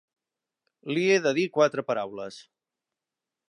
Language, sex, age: Catalan, male, 30-39